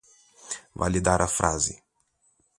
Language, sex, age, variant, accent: Portuguese, male, 19-29, Portuguese (Brasil), Paulista